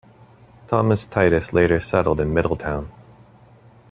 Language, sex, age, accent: English, male, 40-49, United States English